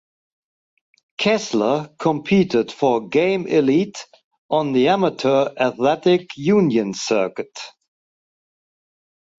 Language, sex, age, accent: English, male, 50-59, England English